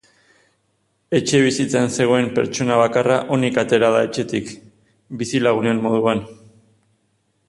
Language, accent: Basque, Erdialdekoa edo Nafarra (Gipuzkoa, Nafarroa)